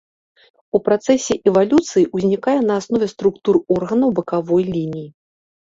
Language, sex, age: Belarusian, female, 40-49